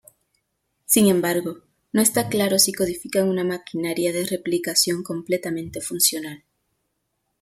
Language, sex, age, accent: Spanish, female, 19-29, América central